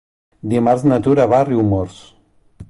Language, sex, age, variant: Catalan, male, 40-49, Central